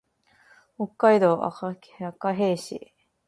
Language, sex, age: Japanese, female, 19-29